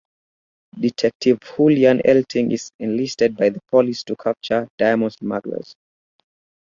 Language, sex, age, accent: English, male, 19-29, United States English